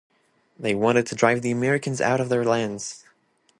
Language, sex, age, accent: English, male, under 19, french accent